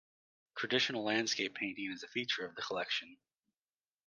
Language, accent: English, United States English